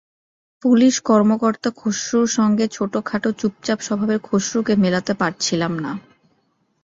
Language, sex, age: Bengali, female, 19-29